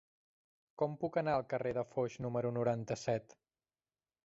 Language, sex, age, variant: Catalan, male, 30-39, Central